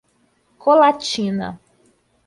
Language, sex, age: Portuguese, female, 30-39